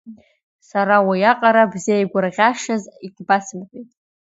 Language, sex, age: Abkhazian, female, under 19